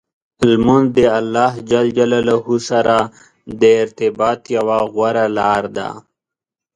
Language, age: Pashto, 30-39